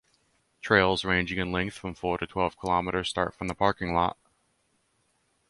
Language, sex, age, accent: English, male, 19-29, United States English